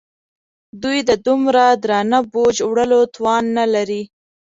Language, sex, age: Pashto, female, 19-29